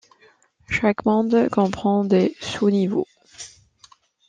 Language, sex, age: French, female, 30-39